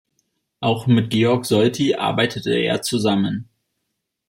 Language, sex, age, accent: German, male, 30-39, Deutschland Deutsch